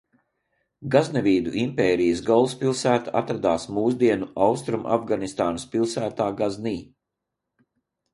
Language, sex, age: Latvian, male, 50-59